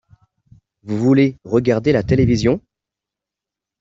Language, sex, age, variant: French, male, 40-49, Français de métropole